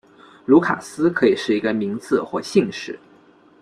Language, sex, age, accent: Chinese, male, 19-29, 出生地：广东省